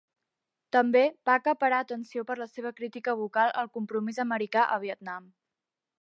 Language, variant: Catalan, Central